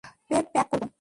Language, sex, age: Bengali, female, 19-29